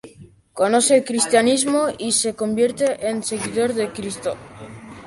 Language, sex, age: Spanish, male, 19-29